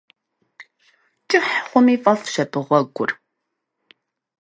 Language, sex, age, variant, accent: Kabardian, female, 30-39, Адыгэбзэ (Къэбэрдей, Кирил, псоми зэдай), Джылэхъстэней (Gilahsteney)